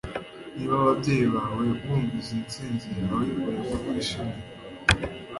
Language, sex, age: Kinyarwanda, male, under 19